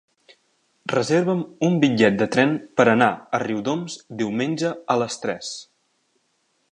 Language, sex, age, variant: Catalan, male, 19-29, Central